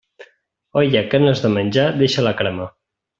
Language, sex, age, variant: Catalan, male, 30-39, Central